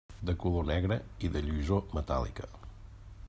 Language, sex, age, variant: Catalan, male, 50-59, Central